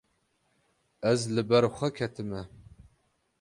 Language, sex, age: Kurdish, male, 30-39